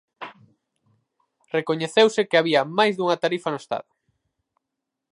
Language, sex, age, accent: Galician, male, 19-29, Central (gheada)